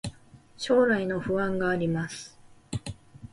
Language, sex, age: Japanese, female, 19-29